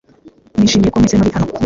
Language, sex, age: Kinyarwanda, female, under 19